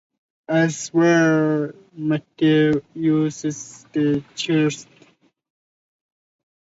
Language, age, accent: English, 19-29, United States English